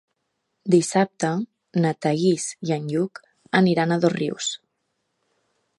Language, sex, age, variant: Catalan, female, 19-29, Central